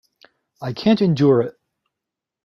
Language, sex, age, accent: English, male, 40-49, United States English